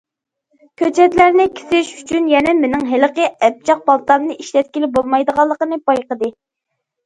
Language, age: Uyghur, under 19